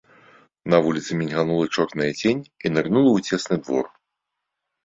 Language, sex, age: Belarusian, male, 40-49